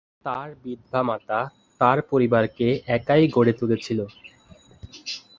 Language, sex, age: Bengali, male, under 19